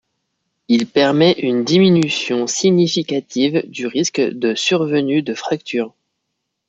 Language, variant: French, Français de métropole